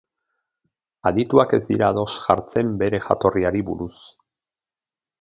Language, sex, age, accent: Basque, male, 40-49, Erdialdekoa edo Nafarra (Gipuzkoa, Nafarroa)